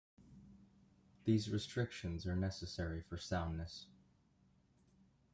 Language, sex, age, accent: English, male, 19-29, United States English